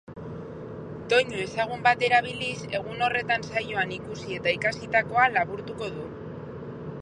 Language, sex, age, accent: Basque, female, 40-49, Mendebalekoa (Araba, Bizkaia, Gipuzkoako mendebaleko herri batzuk)